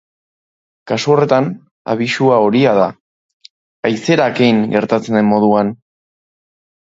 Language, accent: Basque, Nafar-lapurtarra edo Zuberotarra (Lapurdi, Nafarroa Beherea, Zuberoa)